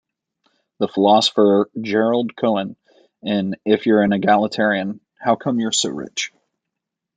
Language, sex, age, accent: English, male, 30-39, United States English